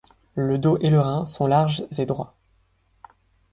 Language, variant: French, Français de métropole